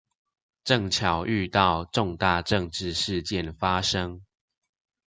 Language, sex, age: Chinese, male, under 19